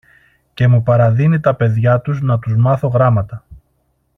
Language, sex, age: Greek, male, 40-49